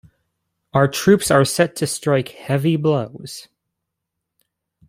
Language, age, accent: English, 19-29, United States English